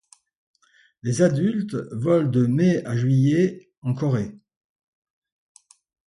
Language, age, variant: French, 70-79, Français de métropole